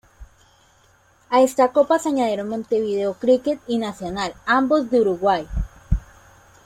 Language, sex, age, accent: Spanish, female, 19-29, Caribe: Cuba, Venezuela, Puerto Rico, República Dominicana, Panamá, Colombia caribeña, México caribeño, Costa del golfo de México